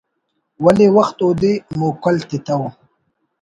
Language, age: Brahui, 30-39